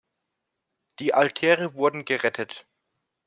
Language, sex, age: German, male, 19-29